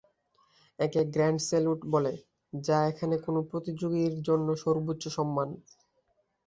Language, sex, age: Bengali, male, under 19